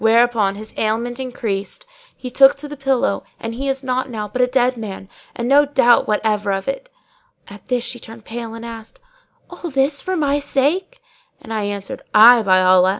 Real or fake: real